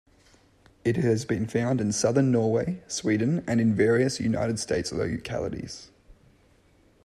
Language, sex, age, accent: English, male, 19-29, Australian English